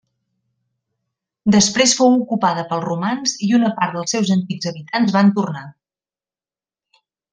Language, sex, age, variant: Catalan, female, 30-39, Central